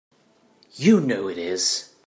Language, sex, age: English, male, 30-39